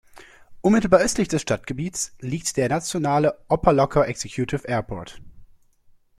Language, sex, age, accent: German, male, 19-29, Deutschland Deutsch